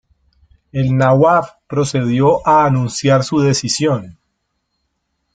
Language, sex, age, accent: Spanish, male, 30-39, Andino-Pacífico: Colombia, Perú, Ecuador, oeste de Bolivia y Venezuela andina